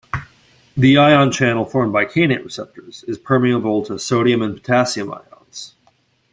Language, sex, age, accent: English, male, 19-29, United States English